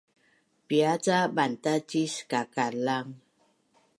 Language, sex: Bunun, female